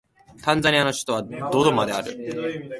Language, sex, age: Japanese, male, 19-29